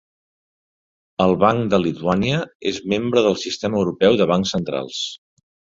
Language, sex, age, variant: Catalan, male, 40-49, Central